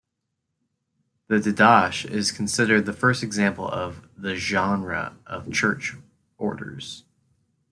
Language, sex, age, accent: English, male, 19-29, United States English